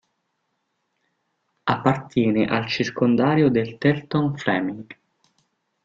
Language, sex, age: Italian, male, 19-29